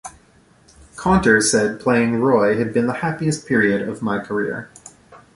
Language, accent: English, United States English